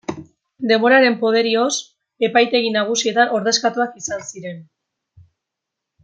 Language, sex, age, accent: Basque, female, under 19, Erdialdekoa edo Nafarra (Gipuzkoa, Nafarroa)